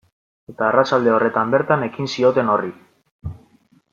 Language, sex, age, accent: Basque, male, 19-29, Mendebalekoa (Araba, Bizkaia, Gipuzkoako mendebaleko herri batzuk)